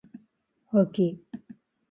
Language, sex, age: Japanese, female, under 19